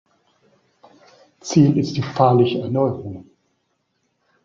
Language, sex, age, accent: German, male, 30-39, Deutschland Deutsch